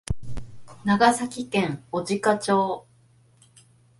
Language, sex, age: Japanese, female, 50-59